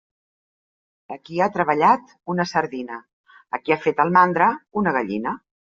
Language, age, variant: Catalan, 60-69, Central